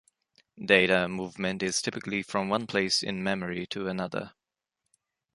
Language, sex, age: English, male, 19-29